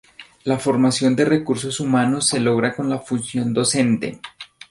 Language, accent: Spanish, Andino-Pacífico: Colombia, Perú, Ecuador, oeste de Bolivia y Venezuela andina